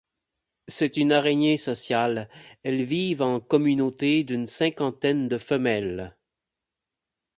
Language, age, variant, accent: French, 30-39, Français d'Amérique du Nord, Français du Canada